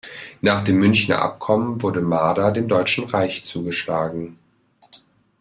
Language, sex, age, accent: German, male, 19-29, Deutschland Deutsch